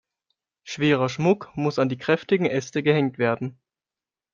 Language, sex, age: German, male, under 19